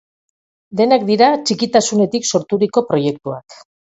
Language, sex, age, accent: Basque, female, 50-59, Mendebalekoa (Araba, Bizkaia, Gipuzkoako mendebaleko herri batzuk)